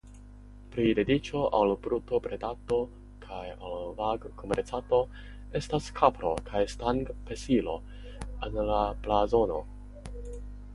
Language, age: Esperanto, under 19